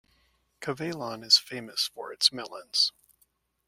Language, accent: English, United States English